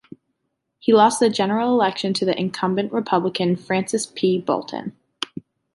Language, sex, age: English, female, 19-29